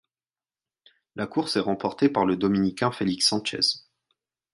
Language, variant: French, Français de métropole